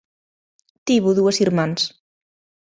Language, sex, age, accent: Galician, female, 19-29, Normativo (estándar)